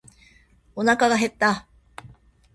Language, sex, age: Japanese, female, 50-59